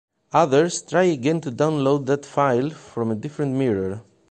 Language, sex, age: English, male, 40-49